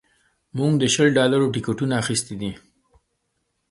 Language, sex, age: Pashto, male, 30-39